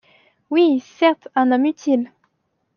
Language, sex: French, female